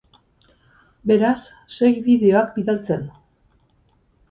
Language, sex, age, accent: Basque, female, 50-59, Erdialdekoa edo Nafarra (Gipuzkoa, Nafarroa)